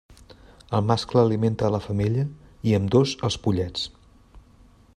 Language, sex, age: Catalan, male, 30-39